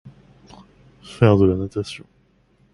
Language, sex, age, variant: French, male, 30-39, Français de métropole